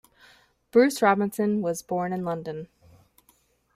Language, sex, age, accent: English, female, 19-29, England English